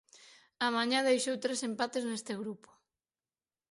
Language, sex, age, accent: Galician, female, 30-39, Normativo (estándar)